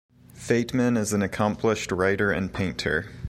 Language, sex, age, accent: English, male, 19-29, United States English